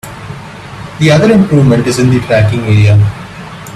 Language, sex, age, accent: English, male, 19-29, India and South Asia (India, Pakistan, Sri Lanka)